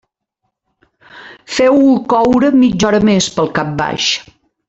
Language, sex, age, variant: Catalan, female, 50-59, Central